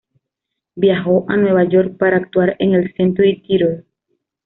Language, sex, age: Spanish, female, 19-29